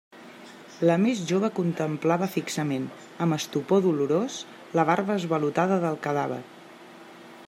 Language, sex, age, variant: Catalan, female, 30-39, Central